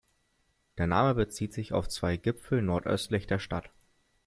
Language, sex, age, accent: German, male, 19-29, Deutschland Deutsch